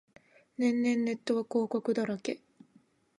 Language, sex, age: Japanese, female, 19-29